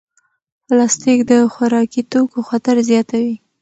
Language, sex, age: Pashto, female, under 19